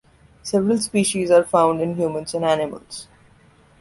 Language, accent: English, India and South Asia (India, Pakistan, Sri Lanka)